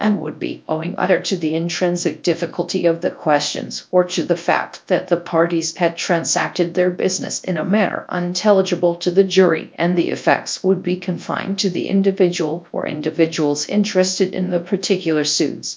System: TTS, GradTTS